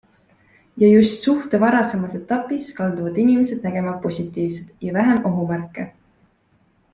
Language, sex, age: Estonian, female, 19-29